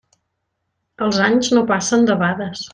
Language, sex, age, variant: Catalan, female, 50-59, Central